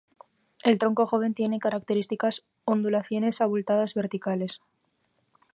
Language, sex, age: Spanish, female, under 19